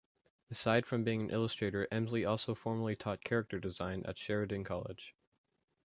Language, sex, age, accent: English, male, under 19, United States English